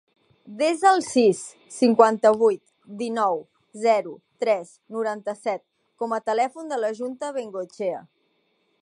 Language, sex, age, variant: Catalan, female, 30-39, Central